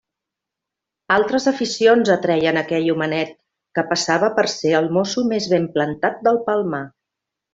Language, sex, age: Catalan, female, 50-59